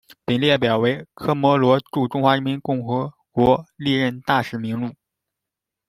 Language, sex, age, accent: Chinese, male, 19-29, 出生地：江苏省